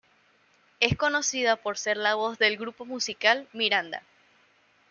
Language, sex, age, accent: Spanish, female, 19-29, Caribe: Cuba, Venezuela, Puerto Rico, República Dominicana, Panamá, Colombia caribeña, México caribeño, Costa del golfo de México